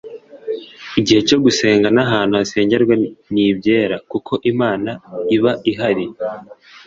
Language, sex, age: Kinyarwanda, male, 19-29